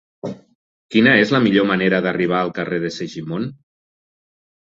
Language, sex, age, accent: Catalan, male, 40-49, occidental